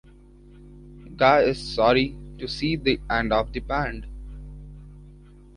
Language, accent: English, India and South Asia (India, Pakistan, Sri Lanka)